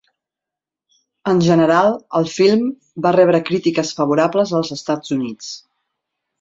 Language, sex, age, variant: Catalan, female, 40-49, Central